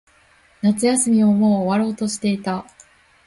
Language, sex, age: Japanese, female, 19-29